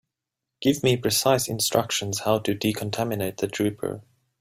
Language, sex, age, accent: English, male, 19-29, Southern African (South Africa, Zimbabwe, Namibia)